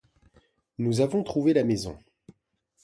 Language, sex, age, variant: French, male, 40-49, Français de métropole